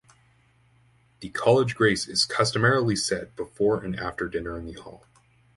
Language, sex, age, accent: English, male, 19-29, Canadian English